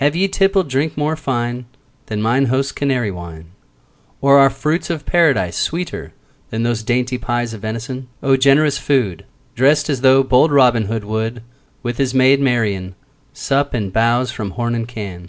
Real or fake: real